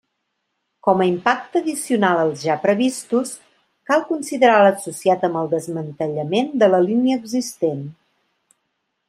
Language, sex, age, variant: Catalan, female, 40-49, Central